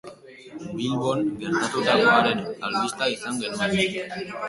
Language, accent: Basque, Erdialdekoa edo Nafarra (Gipuzkoa, Nafarroa)